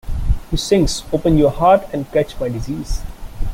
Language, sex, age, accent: English, male, 19-29, India and South Asia (India, Pakistan, Sri Lanka)